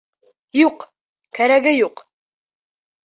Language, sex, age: Bashkir, male, under 19